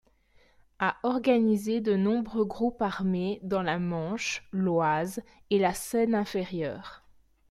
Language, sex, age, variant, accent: French, female, 19-29, Français d'Europe, Français de Belgique